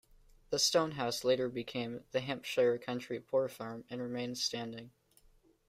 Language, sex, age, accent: English, male, 19-29, United States English